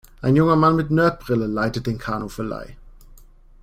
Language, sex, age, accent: German, male, 30-39, Deutschland Deutsch